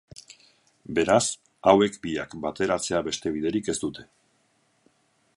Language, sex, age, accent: Basque, male, 50-59, Erdialdekoa edo Nafarra (Gipuzkoa, Nafarroa)